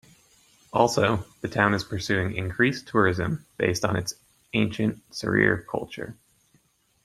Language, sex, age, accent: English, male, 19-29, United States English